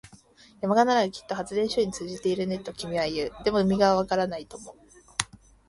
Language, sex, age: Japanese, male, 19-29